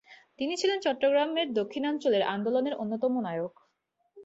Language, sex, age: Bengali, female, 19-29